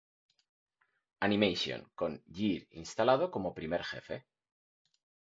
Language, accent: Spanish, España: Centro-Sur peninsular (Madrid, Toledo, Castilla-La Mancha)